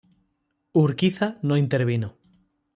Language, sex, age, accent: Spanish, male, 30-39, España: Sur peninsular (Andalucia, Extremadura, Murcia)